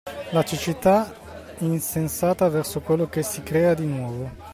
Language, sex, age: Italian, male, 40-49